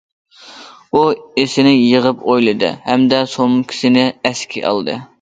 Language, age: Uyghur, 19-29